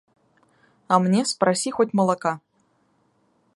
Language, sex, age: Russian, female, 19-29